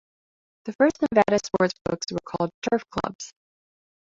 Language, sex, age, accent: English, female, 19-29, United States English